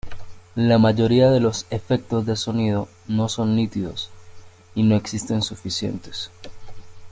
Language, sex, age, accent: Spanish, male, under 19, Caribe: Cuba, Venezuela, Puerto Rico, República Dominicana, Panamá, Colombia caribeña, México caribeño, Costa del golfo de México